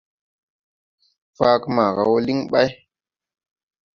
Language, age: Tupuri, 19-29